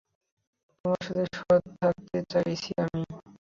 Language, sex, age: Bengali, male, 19-29